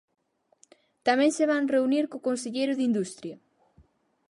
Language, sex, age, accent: Galician, female, under 19, Central (gheada)